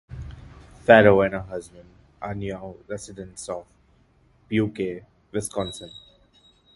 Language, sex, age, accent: English, male, 30-39, India and South Asia (India, Pakistan, Sri Lanka)